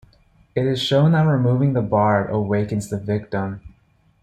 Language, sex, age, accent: English, male, 19-29, United States English